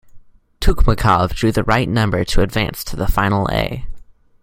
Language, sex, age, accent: English, male, under 19, United States English